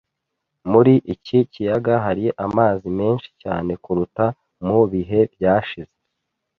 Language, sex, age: Kinyarwanda, male, 19-29